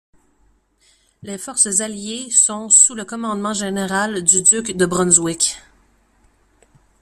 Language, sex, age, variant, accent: French, female, 19-29, Français d'Amérique du Nord, Français du Canada